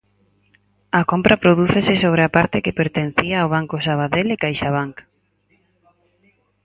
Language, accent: Galician, Normativo (estándar)